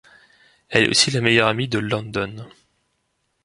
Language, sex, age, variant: French, male, 19-29, Français de métropole